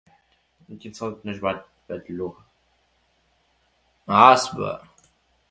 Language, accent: English, England English